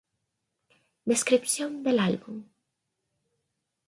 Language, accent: Spanish, América central